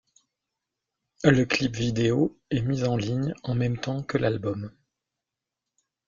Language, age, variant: French, 40-49, Français de métropole